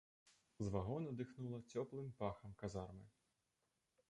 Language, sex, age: Belarusian, male, 19-29